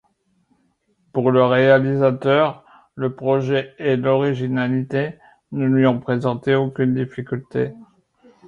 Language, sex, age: French, male, 60-69